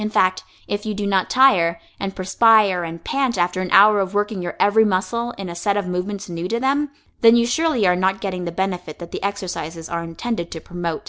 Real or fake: real